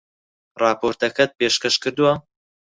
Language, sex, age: Central Kurdish, male, 19-29